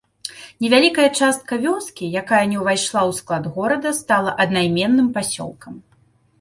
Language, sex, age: Belarusian, female, 30-39